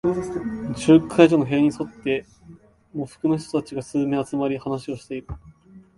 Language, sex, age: Japanese, male, 19-29